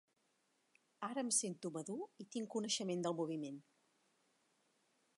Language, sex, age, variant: Catalan, female, 40-49, Septentrional